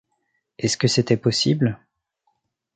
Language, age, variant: French, 19-29, Français de métropole